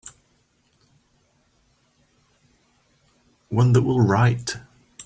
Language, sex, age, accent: English, male, 40-49, England English